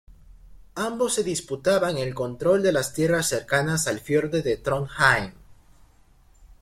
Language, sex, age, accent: Spanish, male, under 19, Andino-Pacífico: Colombia, Perú, Ecuador, oeste de Bolivia y Venezuela andina